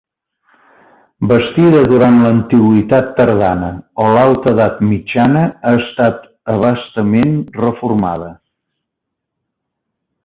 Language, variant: Catalan, Central